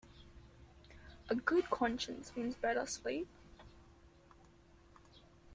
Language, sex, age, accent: English, female, under 19, Australian English